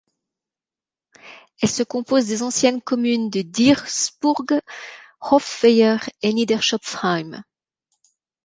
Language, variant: French, Français de métropole